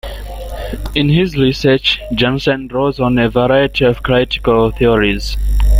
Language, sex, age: English, male, 19-29